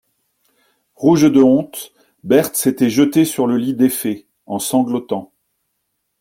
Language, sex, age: French, male, 50-59